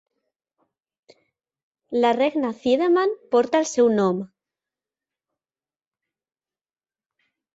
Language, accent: Catalan, valencià